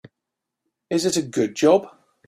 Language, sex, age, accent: English, male, 40-49, England English